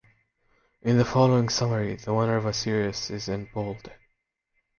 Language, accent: English, United States English